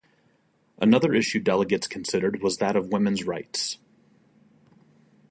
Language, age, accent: English, 40-49, United States English